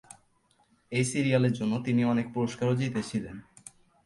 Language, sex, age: Bengali, male, 19-29